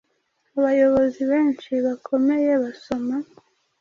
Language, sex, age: Kinyarwanda, female, 30-39